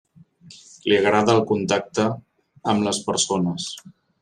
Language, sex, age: Catalan, male, 40-49